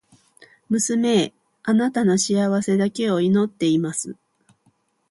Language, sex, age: Japanese, female, 40-49